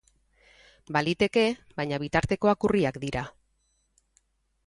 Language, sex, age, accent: Basque, female, 40-49, Mendebalekoa (Araba, Bizkaia, Gipuzkoako mendebaleko herri batzuk)